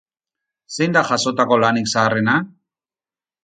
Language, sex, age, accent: Basque, male, 50-59, Mendebalekoa (Araba, Bizkaia, Gipuzkoako mendebaleko herri batzuk)